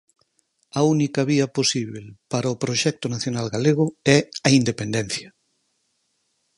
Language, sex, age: Galician, male, 50-59